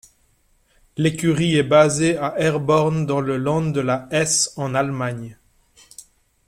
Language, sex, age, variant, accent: French, male, 40-49, Français d'Europe, Français de Suisse